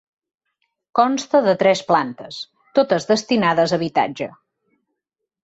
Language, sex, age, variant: Catalan, female, 40-49, Central